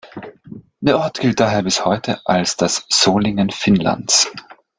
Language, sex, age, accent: German, male, 19-29, Österreichisches Deutsch